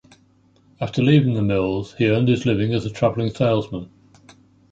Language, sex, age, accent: English, male, 60-69, England English